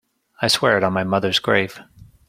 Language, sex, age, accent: English, male, 30-39, United States English